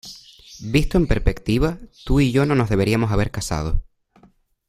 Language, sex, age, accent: Spanish, male, 19-29, España: Islas Canarias